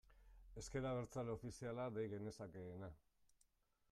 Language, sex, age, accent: Basque, male, 50-59, Mendebalekoa (Araba, Bizkaia, Gipuzkoako mendebaleko herri batzuk)